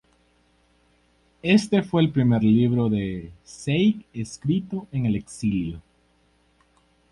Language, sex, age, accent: Spanish, male, 19-29, América central